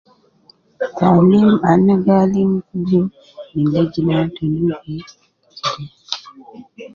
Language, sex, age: Nubi, female, 60-69